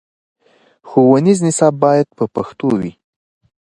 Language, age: Pashto, 19-29